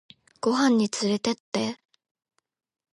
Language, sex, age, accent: Japanese, female, 19-29, 標準語